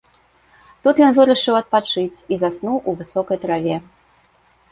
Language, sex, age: Belarusian, female, 30-39